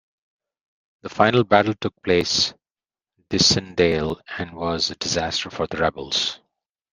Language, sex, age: English, male, 40-49